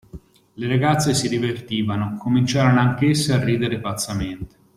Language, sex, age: Italian, male, 40-49